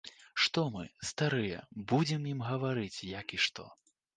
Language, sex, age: Belarusian, male, 19-29